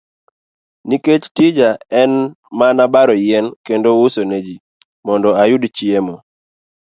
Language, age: Luo (Kenya and Tanzania), 19-29